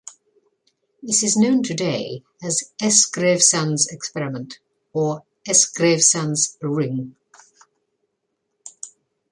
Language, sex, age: English, female, 60-69